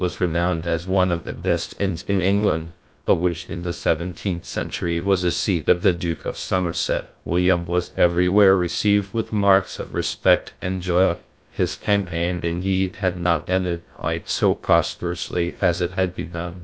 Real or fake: fake